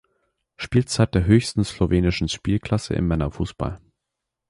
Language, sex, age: German, male, 19-29